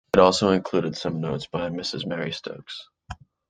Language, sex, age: English, male, 19-29